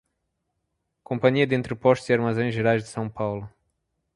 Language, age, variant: Portuguese, 40-49, Portuguese (Portugal)